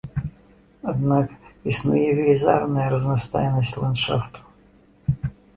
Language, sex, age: Belarusian, male, 50-59